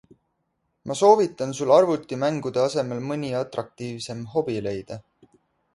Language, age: Estonian, 30-39